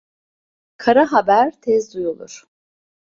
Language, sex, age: Turkish, female, 50-59